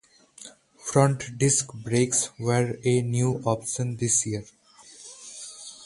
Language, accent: English, India and South Asia (India, Pakistan, Sri Lanka)